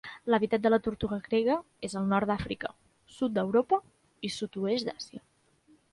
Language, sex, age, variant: Catalan, female, 19-29, Central